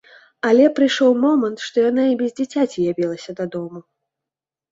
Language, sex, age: Belarusian, female, 30-39